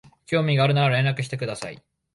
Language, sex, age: Japanese, male, 19-29